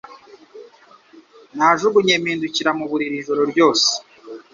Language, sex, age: Kinyarwanda, male, 19-29